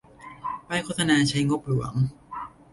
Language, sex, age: Thai, male, 19-29